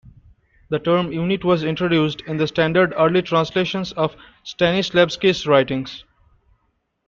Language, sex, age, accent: English, male, 19-29, India and South Asia (India, Pakistan, Sri Lanka)